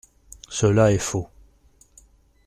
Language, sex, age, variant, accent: French, male, 40-49, Français d'Europe, Français de Belgique